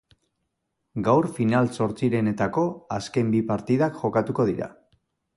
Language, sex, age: Basque, male, 40-49